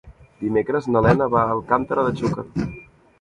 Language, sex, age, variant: Catalan, male, 19-29, Central